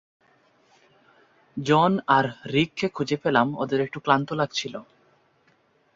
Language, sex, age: Bengali, male, 19-29